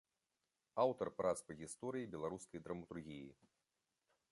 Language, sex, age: Belarusian, male, 50-59